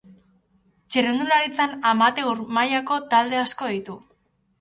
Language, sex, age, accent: Basque, female, 19-29, Erdialdekoa edo Nafarra (Gipuzkoa, Nafarroa)